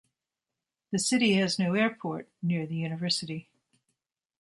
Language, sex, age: English, female, 60-69